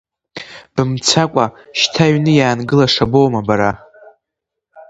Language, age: Abkhazian, under 19